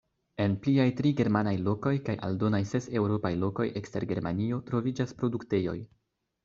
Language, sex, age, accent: Esperanto, male, 19-29, Internacia